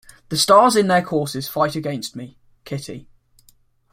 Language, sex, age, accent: English, male, under 19, England English